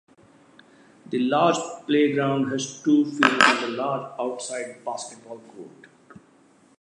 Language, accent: English, India and South Asia (India, Pakistan, Sri Lanka)